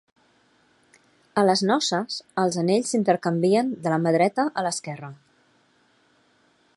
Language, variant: Catalan, Central